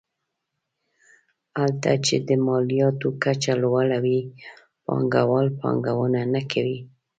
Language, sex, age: Pashto, female, 50-59